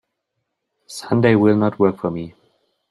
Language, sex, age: English, male, 30-39